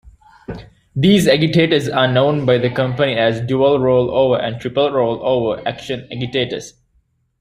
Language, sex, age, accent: English, male, 19-29, United States English